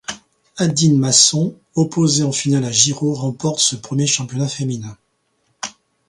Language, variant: French, Français de métropole